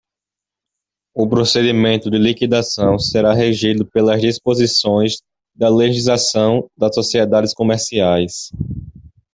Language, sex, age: Portuguese, male, under 19